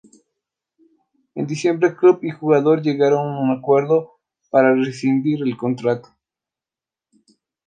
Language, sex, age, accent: Spanish, male, 19-29, Andino-Pacífico: Colombia, Perú, Ecuador, oeste de Bolivia y Venezuela andina